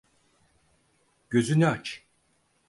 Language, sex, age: Turkish, male, 50-59